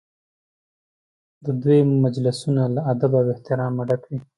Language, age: Pashto, 19-29